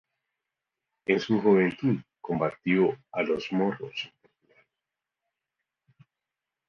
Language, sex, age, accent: Spanish, male, 30-39, América central